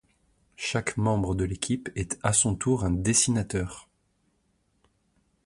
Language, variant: French, Français de métropole